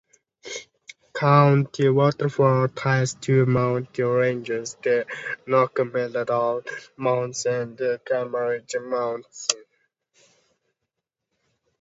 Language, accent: English, United States English